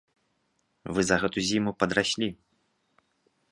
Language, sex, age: Belarusian, male, 30-39